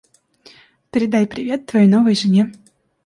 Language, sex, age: Russian, female, 19-29